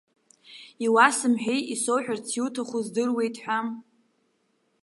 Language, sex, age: Abkhazian, female, 19-29